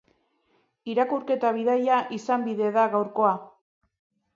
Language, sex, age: Basque, female, 40-49